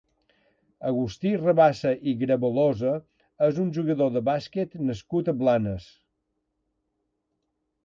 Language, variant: Catalan, Balear